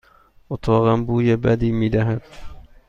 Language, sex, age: Persian, male, 30-39